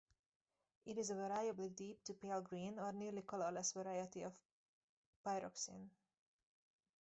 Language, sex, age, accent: English, female, 19-29, United States English